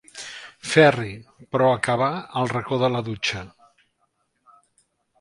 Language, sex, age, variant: Catalan, male, 50-59, Central